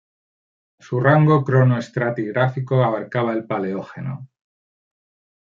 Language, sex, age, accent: Spanish, male, 40-49, España: Norte peninsular (Asturias, Castilla y León, Cantabria, País Vasco, Navarra, Aragón, La Rioja, Guadalajara, Cuenca)